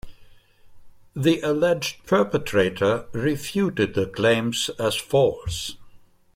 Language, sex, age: English, male, 70-79